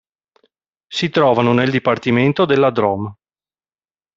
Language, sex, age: Italian, male, 40-49